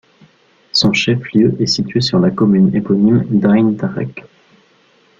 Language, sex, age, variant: French, male, 19-29, Français de métropole